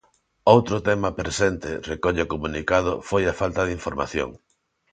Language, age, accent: Galician, 40-49, Neofalante